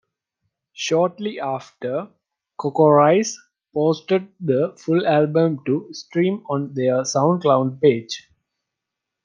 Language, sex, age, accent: English, male, 19-29, United States English